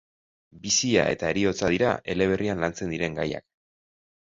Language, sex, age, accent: Basque, male, 30-39, Mendebalekoa (Araba, Bizkaia, Gipuzkoako mendebaleko herri batzuk)